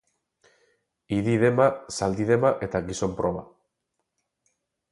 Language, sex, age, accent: Basque, male, 40-49, Mendebalekoa (Araba, Bizkaia, Gipuzkoako mendebaleko herri batzuk)